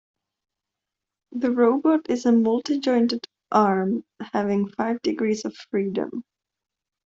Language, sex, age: English, female, 19-29